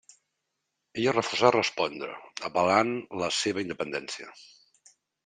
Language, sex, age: Catalan, male, 40-49